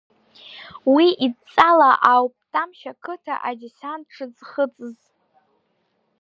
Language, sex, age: Abkhazian, female, under 19